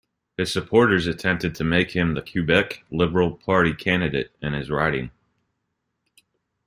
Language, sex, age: English, male, 30-39